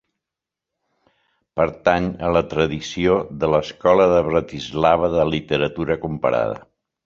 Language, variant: Catalan, Central